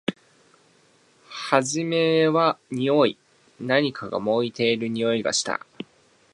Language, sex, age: Japanese, male, 19-29